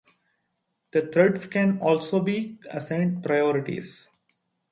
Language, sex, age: English, male, 30-39